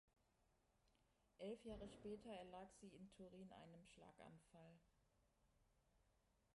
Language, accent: German, Deutschland Deutsch